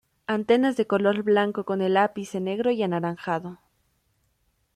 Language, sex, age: Spanish, female, 19-29